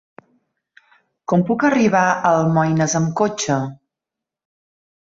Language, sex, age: Catalan, female, 40-49